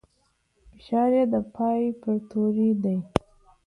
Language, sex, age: Pashto, female, 19-29